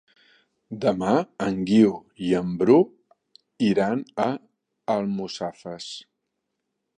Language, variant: Catalan, Central